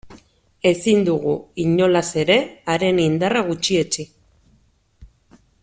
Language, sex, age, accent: Basque, female, 40-49, Mendebalekoa (Araba, Bizkaia, Gipuzkoako mendebaleko herri batzuk)